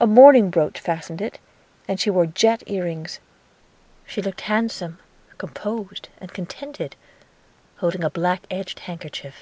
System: none